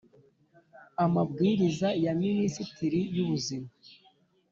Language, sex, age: Kinyarwanda, male, 30-39